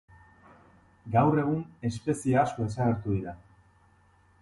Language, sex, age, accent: Basque, male, 30-39, Erdialdekoa edo Nafarra (Gipuzkoa, Nafarroa)